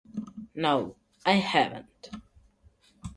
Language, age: English, under 19